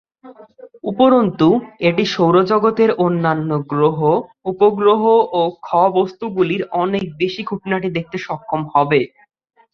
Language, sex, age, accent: Bengali, male, 19-29, Bangladeshi